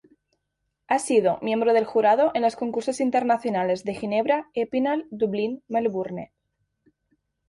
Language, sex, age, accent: Spanish, female, 19-29, España: Centro-Sur peninsular (Madrid, Toledo, Castilla-La Mancha)